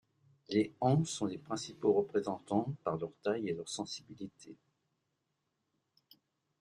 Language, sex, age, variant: French, male, 70-79, Français de métropole